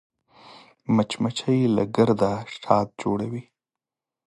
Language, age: Pashto, 19-29